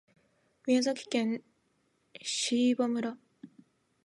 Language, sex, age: Japanese, female, 19-29